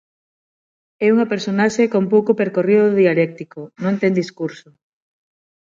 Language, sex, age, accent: Galician, female, 30-39, Normativo (estándar); Neofalante